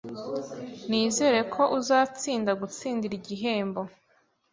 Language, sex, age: Kinyarwanda, female, 19-29